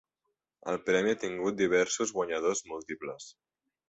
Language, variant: Catalan, Central